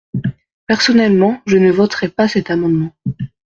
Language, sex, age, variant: French, female, 19-29, Français de métropole